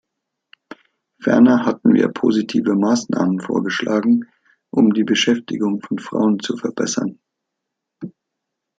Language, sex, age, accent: German, male, 40-49, Deutschland Deutsch